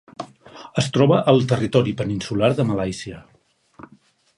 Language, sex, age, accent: Catalan, male, 50-59, Barceloní